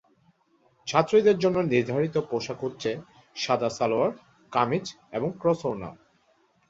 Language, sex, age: Bengali, male, 19-29